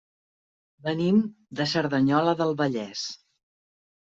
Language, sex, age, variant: Catalan, female, 40-49, Central